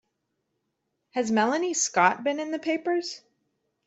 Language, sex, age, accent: English, female, 30-39, United States English